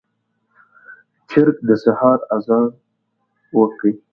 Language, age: Pashto, 19-29